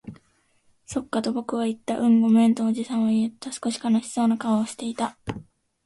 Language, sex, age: Japanese, female, 19-29